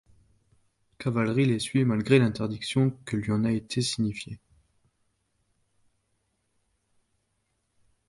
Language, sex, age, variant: French, male, 19-29, Français de métropole